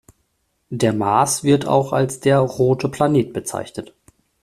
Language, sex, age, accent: German, male, 30-39, Deutschland Deutsch